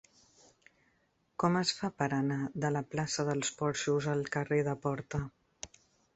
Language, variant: Catalan, Central